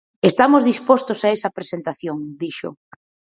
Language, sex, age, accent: Galician, female, 30-39, Atlántico (seseo e gheada)